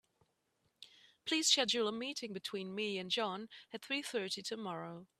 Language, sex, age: English, female, 40-49